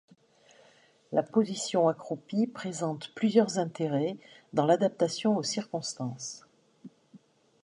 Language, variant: French, Français de métropole